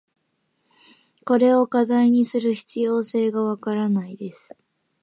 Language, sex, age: Japanese, female, 19-29